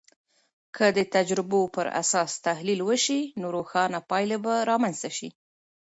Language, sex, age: Pashto, female, 30-39